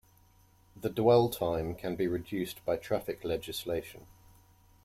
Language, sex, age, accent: English, male, 40-49, England English